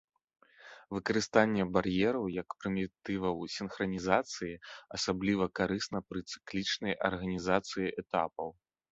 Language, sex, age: Belarusian, male, 30-39